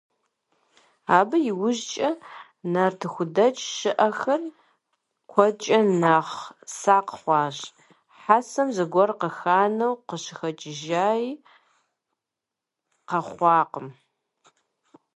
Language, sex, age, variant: Kabardian, female, 30-39, Адыгэбзэ (Къэбэрдей, Кирил, псоми зэдай)